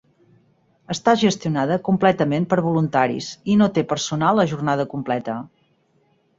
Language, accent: Catalan, Garrotxi